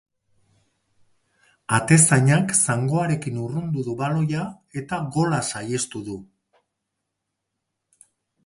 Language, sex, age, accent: Basque, male, 40-49, Erdialdekoa edo Nafarra (Gipuzkoa, Nafarroa)